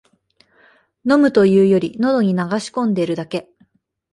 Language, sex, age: Japanese, female, 30-39